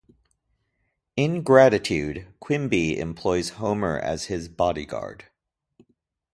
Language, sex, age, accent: English, male, 40-49, United States English